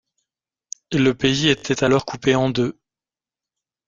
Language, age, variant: French, 40-49, Français de métropole